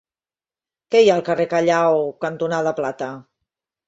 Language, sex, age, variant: Catalan, female, 40-49, Central